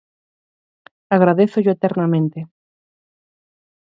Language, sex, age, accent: Galician, female, 30-39, Central (gheada)